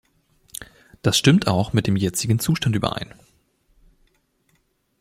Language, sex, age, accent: German, male, 19-29, Deutschland Deutsch